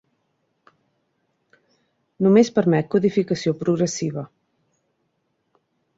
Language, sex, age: Catalan, female, 40-49